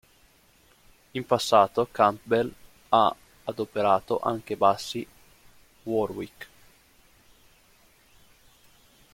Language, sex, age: Italian, male, 19-29